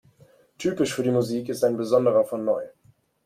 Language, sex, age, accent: German, male, 19-29, Deutschland Deutsch